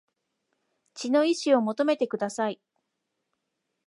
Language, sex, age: Japanese, female, 50-59